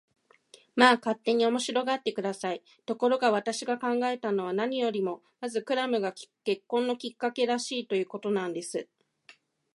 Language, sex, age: Japanese, female, 30-39